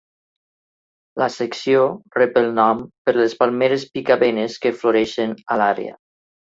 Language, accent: Catalan, valencià